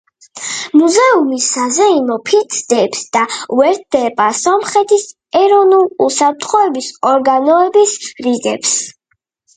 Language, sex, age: Georgian, female, under 19